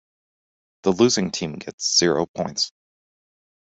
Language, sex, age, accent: English, male, 19-29, United States English